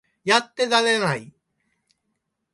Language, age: Japanese, 70-79